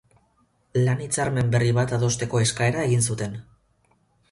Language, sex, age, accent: Basque, male, 19-29, Mendebalekoa (Araba, Bizkaia, Gipuzkoako mendebaleko herri batzuk)